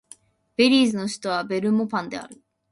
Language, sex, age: Japanese, female, 19-29